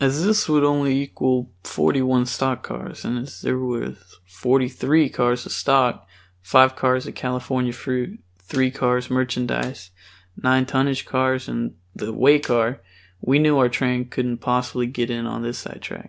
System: none